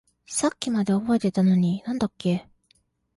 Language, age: Japanese, 19-29